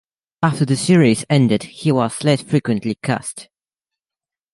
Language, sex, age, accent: English, male, under 19, United States English